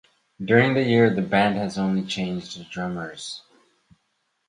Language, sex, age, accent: English, male, 19-29, United States English